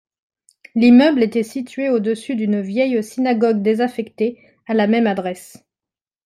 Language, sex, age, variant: French, female, 30-39, Français de métropole